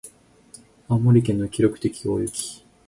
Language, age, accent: Japanese, 19-29, 標準語